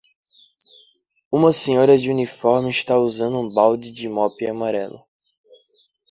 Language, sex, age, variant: Portuguese, male, under 19, Portuguese (Brasil)